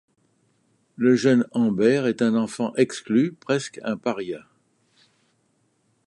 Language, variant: French, Français de métropole